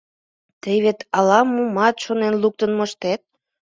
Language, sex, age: Mari, female, under 19